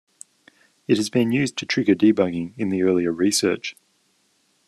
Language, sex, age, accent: English, male, 30-39, Australian English